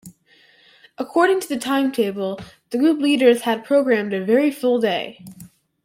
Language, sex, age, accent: English, male, under 19, United States English